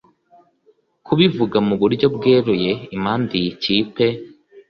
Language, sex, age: Kinyarwanda, male, 19-29